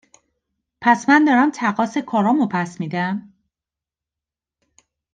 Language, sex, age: Persian, female, 40-49